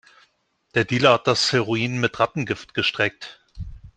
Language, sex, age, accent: German, male, 40-49, Deutschland Deutsch